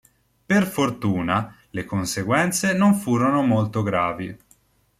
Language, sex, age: Italian, male, 19-29